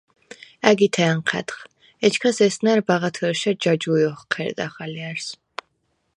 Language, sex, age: Svan, female, 19-29